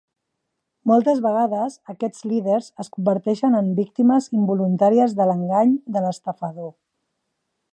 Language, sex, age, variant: Catalan, female, 40-49, Central